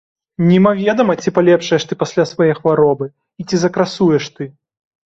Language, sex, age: Belarusian, male, 19-29